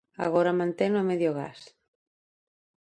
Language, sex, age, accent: Galician, female, 40-49, Normativo (estándar)